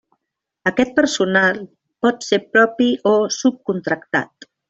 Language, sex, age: Catalan, female, 50-59